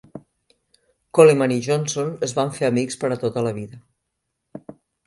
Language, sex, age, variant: Catalan, female, 50-59, Central